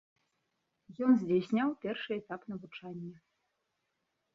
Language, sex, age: Belarusian, female, 40-49